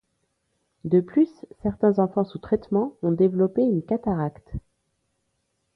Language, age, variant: French, 30-39, Français de métropole